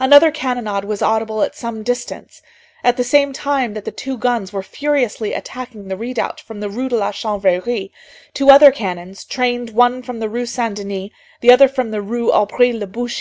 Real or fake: real